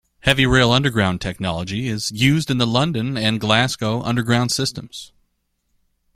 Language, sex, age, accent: English, male, 30-39, United States English